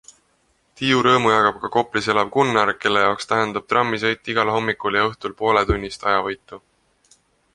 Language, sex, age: Estonian, male, 19-29